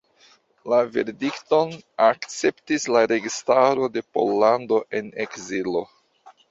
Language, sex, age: Esperanto, male, 50-59